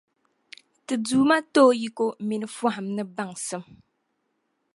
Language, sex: Dagbani, female